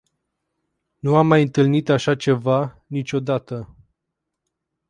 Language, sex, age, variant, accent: Romanian, male, 19-29, Romanian-Romania, Muntenesc